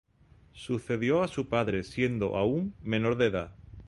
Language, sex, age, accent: Spanish, male, 40-49, España: Sur peninsular (Andalucia, Extremadura, Murcia)